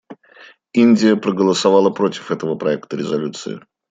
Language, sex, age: Russian, male, 40-49